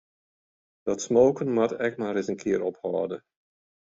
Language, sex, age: Western Frisian, male, 60-69